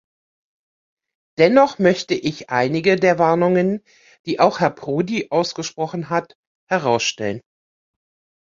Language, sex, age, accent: German, female, 50-59, Deutschland Deutsch